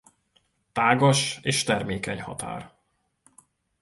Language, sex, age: Hungarian, male, 30-39